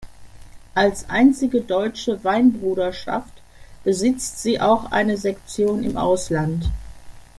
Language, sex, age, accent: German, female, 70-79, Deutschland Deutsch